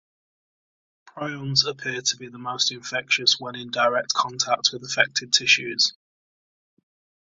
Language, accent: English, England English